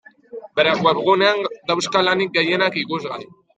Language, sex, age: Basque, male, 19-29